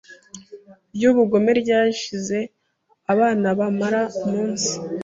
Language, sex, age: Kinyarwanda, female, 19-29